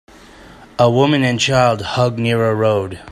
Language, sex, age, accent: English, male, 40-49, Canadian English